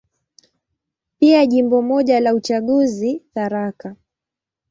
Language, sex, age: Swahili, female, 19-29